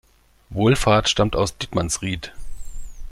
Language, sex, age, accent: German, male, 40-49, Deutschland Deutsch